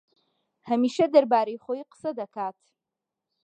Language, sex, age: Central Kurdish, female, 30-39